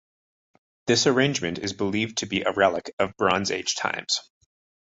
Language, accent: English, Canadian English